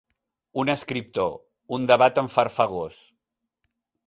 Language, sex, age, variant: Catalan, male, 40-49, Central